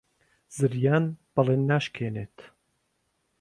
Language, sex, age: Central Kurdish, male, 30-39